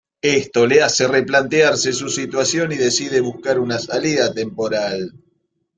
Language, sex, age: Spanish, male, 40-49